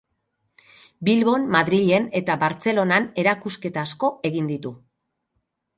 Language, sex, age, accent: Basque, female, 50-59, Mendebalekoa (Araba, Bizkaia, Gipuzkoako mendebaleko herri batzuk)